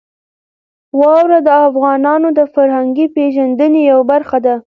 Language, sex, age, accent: Pashto, female, under 19, کندهاری لهجه